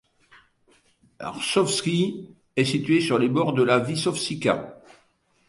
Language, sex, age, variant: French, male, 70-79, Français de métropole